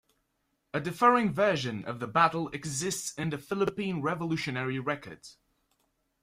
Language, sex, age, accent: English, male, under 19, England English